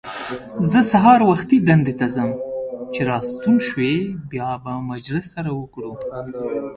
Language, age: Pashto, 30-39